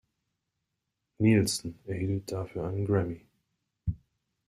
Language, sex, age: German, male, 30-39